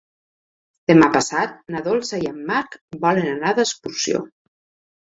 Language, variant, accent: Catalan, Nord-Occidental, Tortosí